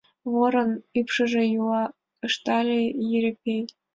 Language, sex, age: Mari, female, under 19